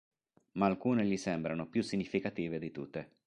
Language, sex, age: Italian, male, 40-49